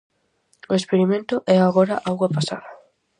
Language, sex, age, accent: Galician, female, under 19, Atlántico (seseo e gheada)